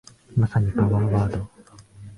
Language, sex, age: Japanese, male, 19-29